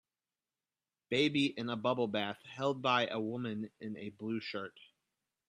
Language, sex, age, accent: English, male, 30-39, United States English